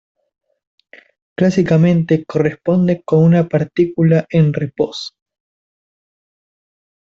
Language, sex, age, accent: Spanish, male, under 19, Rioplatense: Argentina, Uruguay, este de Bolivia, Paraguay